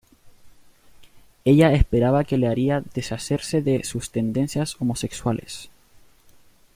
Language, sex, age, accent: Spanish, male, 19-29, Chileno: Chile, Cuyo